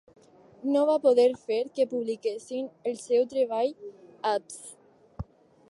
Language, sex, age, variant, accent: Catalan, female, under 19, Alacantí, valencià